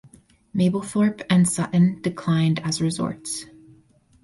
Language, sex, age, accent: English, female, 19-29, United States English